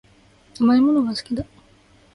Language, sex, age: Japanese, female, 19-29